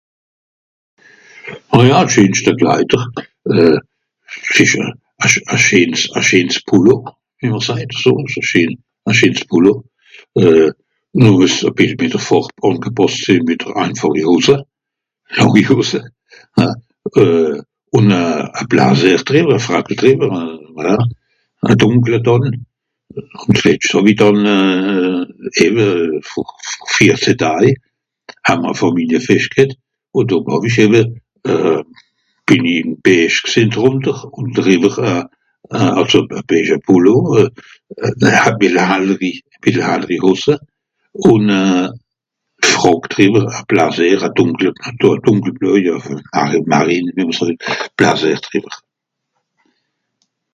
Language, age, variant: Swiss German, 70-79, Nordniederàlemmànisch (Rishoffe, Zàwere, Bùsswìller, Hawenau, Brüemt, Stroossbùri, Molse, Dàmbàch, Schlettstàtt, Pfàlzbùri usw.)